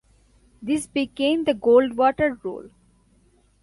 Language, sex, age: English, female, 19-29